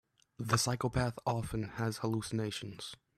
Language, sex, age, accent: English, male, under 19, United States English